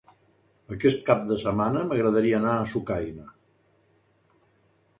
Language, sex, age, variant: Catalan, male, 70-79, Central